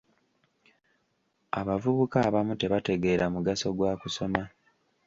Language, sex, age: Ganda, male, 19-29